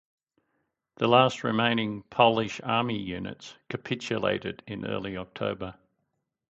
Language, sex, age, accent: English, male, 60-69, Australian English